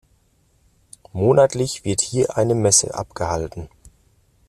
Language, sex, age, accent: German, male, 40-49, Deutschland Deutsch